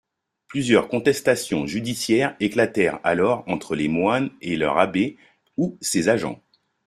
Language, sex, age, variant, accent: French, male, 40-49, Français des départements et régions d'outre-mer, Français de Guadeloupe